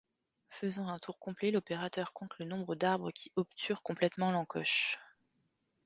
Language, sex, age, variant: French, female, 40-49, Français de métropole